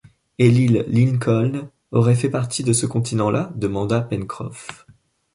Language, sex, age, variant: French, male, 19-29, Français de métropole